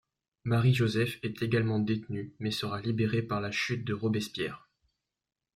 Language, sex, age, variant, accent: French, male, 19-29, Français des départements et régions d'outre-mer, Français de La Réunion